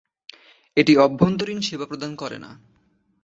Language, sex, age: Bengali, male, 19-29